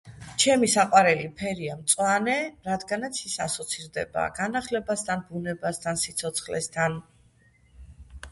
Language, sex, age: Georgian, female, 50-59